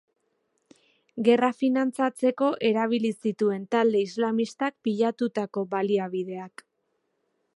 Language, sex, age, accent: Basque, female, 30-39, Erdialdekoa edo Nafarra (Gipuzkoa, Nafarroa)